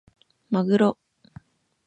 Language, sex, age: Japanese, female, 40-49